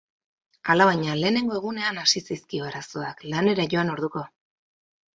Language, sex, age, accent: Basque, female, 40-49, Erdialdekoa edo Nafarra (Gipuzkoa, Nafarroa)